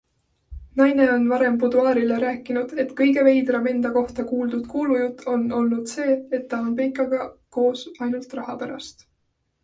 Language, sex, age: Estonian, female, 19-29